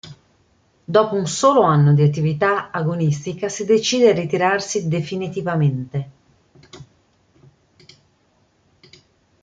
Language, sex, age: Italian, female, 50-59